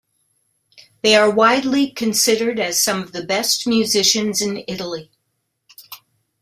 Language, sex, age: English, female, 60-69